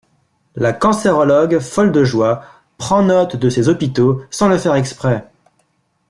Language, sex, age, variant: French, male, 40-49, Français de métropole